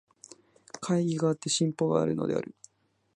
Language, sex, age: Japanese, female, 90+